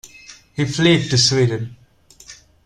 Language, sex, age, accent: English, male, 19-29, India and South Asia (India, Pakistan, Sri Lanka)